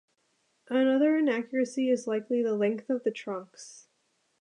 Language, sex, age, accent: English, female, 19-29, United States English